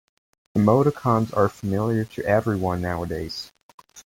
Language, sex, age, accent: English, male, under 19, Canadian English